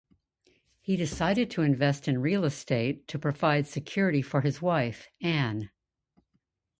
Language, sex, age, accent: English, female, 60-69, United States English